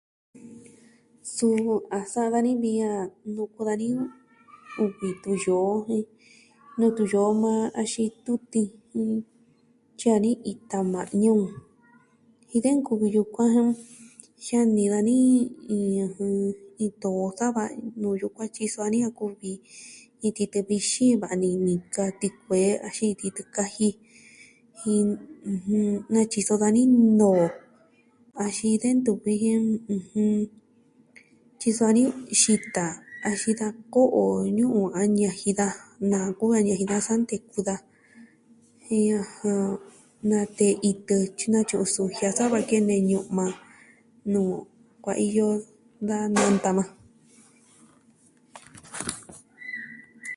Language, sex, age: Southwestern Tlaxiaco Mixtec, female, 19-29